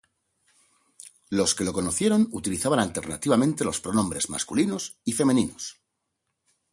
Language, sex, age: Spanish, male, 50-59